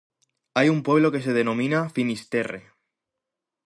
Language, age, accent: Spanish, 19-29, España: Islas Canarias